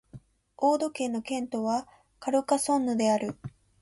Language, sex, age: Japanese, female, 19-29